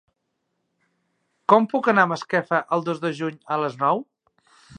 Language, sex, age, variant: Catalan, male, 30-39, Central